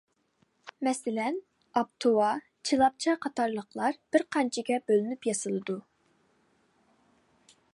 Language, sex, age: Uyghur, female, under 19